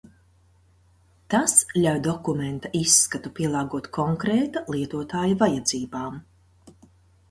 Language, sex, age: Latvian, female, 40-49